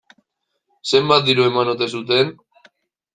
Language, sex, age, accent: Basque, male, 19-29, Mendebalekoa (Araba, Bizkaia, Gipuzkoako mendebaleko herri batzuk)